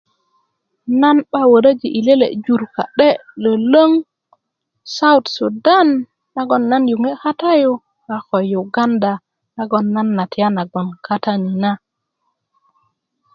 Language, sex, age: Kuku, female, 30-39